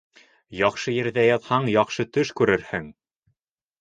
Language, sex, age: Bashkir, male, under 19